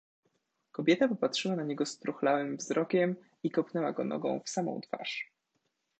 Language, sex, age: Polish, male, 19-29